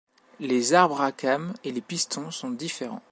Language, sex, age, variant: French, male, 19-29, Français de métropole